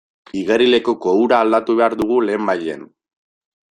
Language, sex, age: Basque, male, 19-29